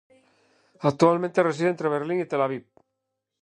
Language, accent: Spanish, España: Norte peninsular (Asturias, Castilla y León, Cantabria, País Vasco, Navarra, Aragón, La Rioja, Guadalajara, Cuenca)